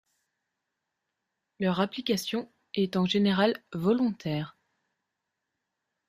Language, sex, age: French, female, 30-39